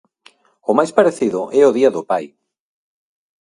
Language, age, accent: Galician, 40-49, Normativo (estándar)